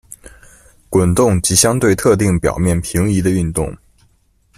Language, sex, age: Chinese, male, under 19